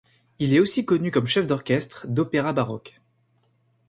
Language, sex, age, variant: French, male, 19-29, Français de métropole